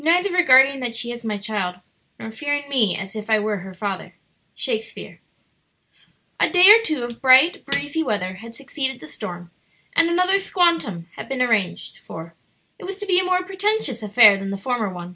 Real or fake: real